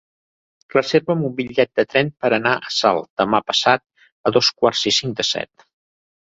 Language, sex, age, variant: Catalan, male, 60-69, Central